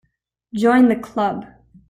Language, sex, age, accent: English, female, under 19, Canadian English